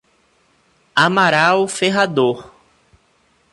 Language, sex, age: Portuguese, male, 30-39